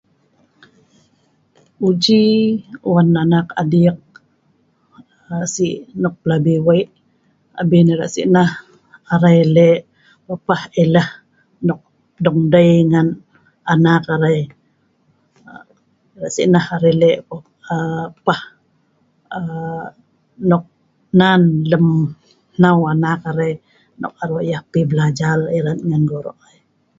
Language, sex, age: Sa'ban, female, 50-59